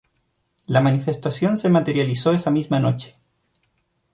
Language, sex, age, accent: Spanish, male, 30-39, Chileno: Chile, Cuyo